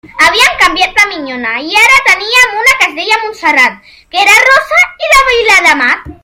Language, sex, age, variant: Catalan, male, under 19, Central